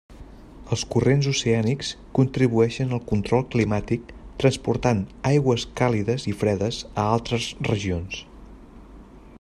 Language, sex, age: Catalan, male, 30-39